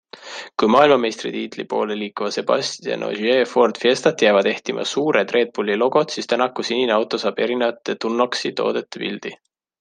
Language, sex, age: Estonian, male, 19-29